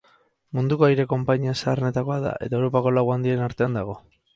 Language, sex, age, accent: Basque, male, 30-39, Mendebalekoa (Araba, Bizkaia, Gipuzkoako mendebaleko herri batzuk)